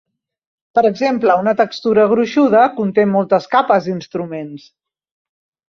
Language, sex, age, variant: Catalan, female, 50-59, Central